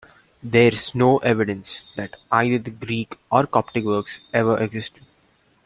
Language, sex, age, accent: English, male, under 19, India and South Asia (India, Pakistan, Sri Lanka)